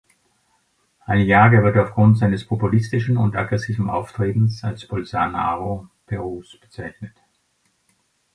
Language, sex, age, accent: German, male, 60-69, Österreichisches Deutsch